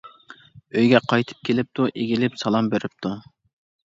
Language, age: Uyghur, 19-29